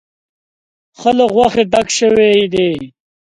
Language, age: Pashto, 19-29